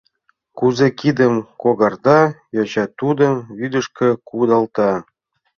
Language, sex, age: Mari, male, 40-49